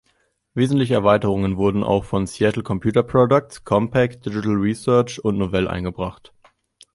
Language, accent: German, Deutschland Deutsch